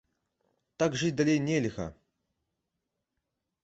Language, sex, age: Belarusian, male, 19-29